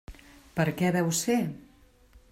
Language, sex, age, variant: Catalan, female, 40-49, Central